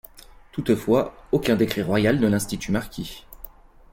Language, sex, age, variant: French, male, 30-39, Français de métropole